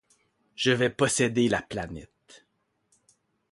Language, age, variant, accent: French, 40-49, Français d'Amérique du Nord, Français du Canada